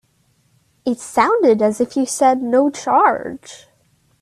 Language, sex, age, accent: English, female, under 19, United States English